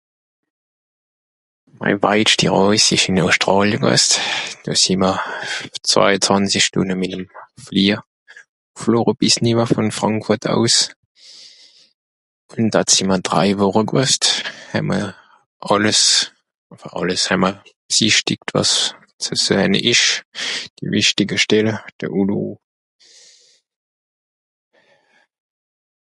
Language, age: Swiss German, 40-49